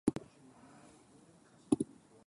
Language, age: Cantonese, 19-29